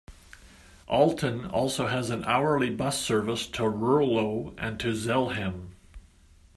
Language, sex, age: English, male, 60-69